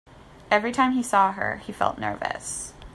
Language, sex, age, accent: English, female, 30-39, United States English